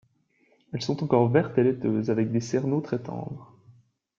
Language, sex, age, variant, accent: French, male, 19-29, Français d'Europe, Français de Suisse